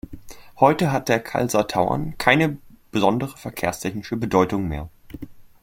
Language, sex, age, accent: German, male, under 19, Deutschland Deutsch